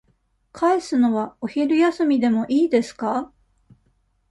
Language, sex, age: Japanese, female, 40-49